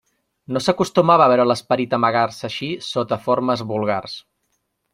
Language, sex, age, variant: Catalan, male, 30-39, Nord-Occidental